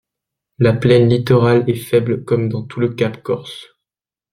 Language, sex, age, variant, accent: French, male, 19-29, Français des départements et régions d'outre-mer, Français de La Réunion